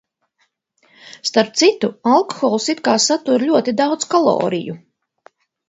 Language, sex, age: Latvian, female, 50-59